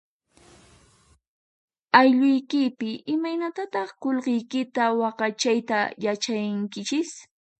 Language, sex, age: Puno Quechua, female, 19-29